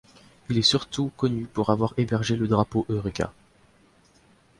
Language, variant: French, Français de métropole